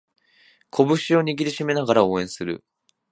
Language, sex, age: Japanese, male, 19-29